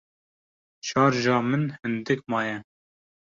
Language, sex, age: Kurdish, male, 19-29